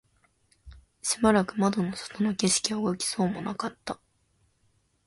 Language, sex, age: Japanese, female, under 19